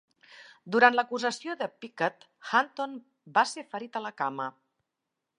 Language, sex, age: Catalan, female, 50-59